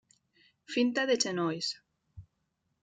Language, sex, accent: Catalan, female, valencià